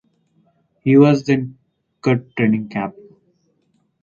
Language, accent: English, India and South Asia (India, Pakistan, Sri Lanka)